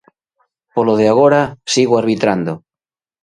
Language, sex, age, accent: Galician, male, 30-39, Oriental (común en zona oriental)